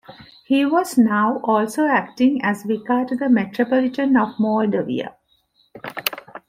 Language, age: English, 50-59